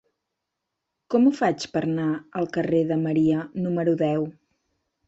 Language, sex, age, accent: Catalan, female, 30-39, gironí